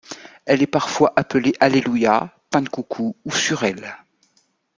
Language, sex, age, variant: French, female, 50-59, Français de métropole